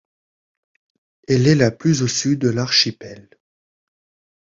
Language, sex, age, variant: French, male, 19-29, Français de métropole